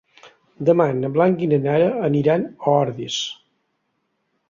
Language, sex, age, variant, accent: Catalan, male, 50-59, Balear, balear